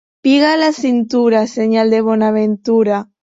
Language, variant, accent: Catalan, Septentrional, septentrional